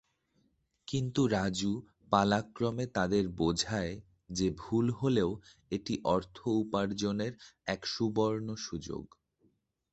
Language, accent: Bengali, প্রমিত